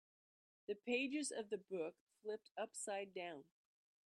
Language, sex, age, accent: English, female, 60-69, United States English